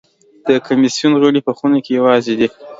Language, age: Pashto, under 19